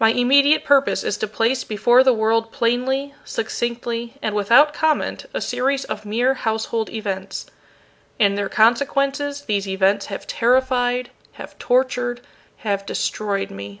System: none